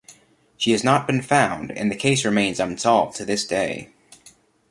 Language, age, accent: English, 19-29, United States English